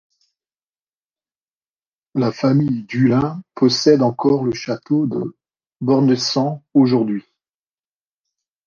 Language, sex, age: French, male, 50-59